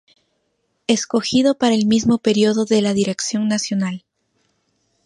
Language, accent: Spanish, Andino-Pacífico: Colombia, Perú, Ecuador, oeste de Bolivia y Venezuela andina